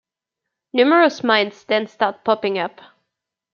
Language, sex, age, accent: English, female, 19-29, Canadian English